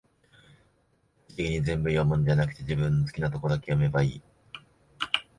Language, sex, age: Japanese, male, 19-29